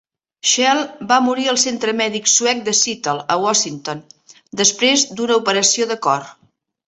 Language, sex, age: Catalan, female, 60-69